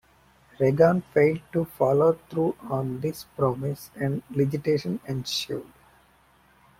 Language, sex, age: English, male, 19-29